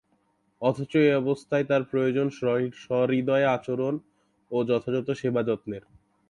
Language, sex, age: Bengali, male, 19-29